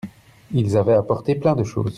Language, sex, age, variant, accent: French, male, 30-39, Français d'Europe, Français de Belgique